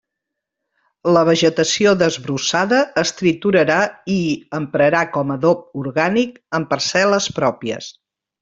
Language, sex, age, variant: Catalan, female, 50-59, Central